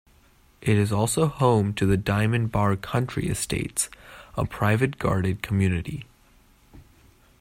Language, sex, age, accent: English, male, under 19, United States English